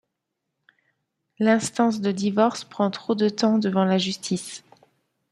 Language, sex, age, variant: French, female, 30-39, Français de métropole